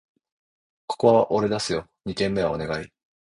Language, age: Japanese, 30-39